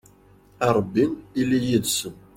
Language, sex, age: Kabyle, male, 19-29